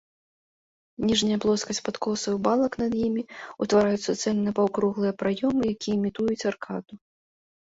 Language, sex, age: Belarusian, female, 30-39